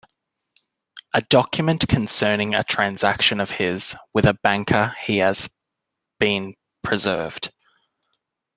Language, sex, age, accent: English, male, 19-29, Australian English